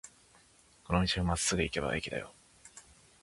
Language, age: Japanese, 19-29